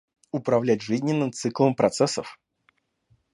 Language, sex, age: Russian, male, 19-29